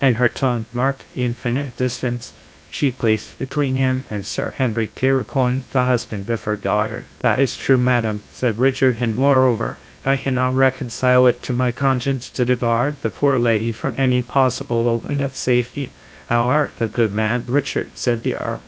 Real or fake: fake